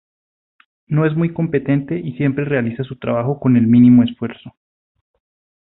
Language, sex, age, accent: Spanish, male, 30-39, Andino-Pacífico: Colombia, Perú, Ecuador, oeste de Bolivia y Venezuela andina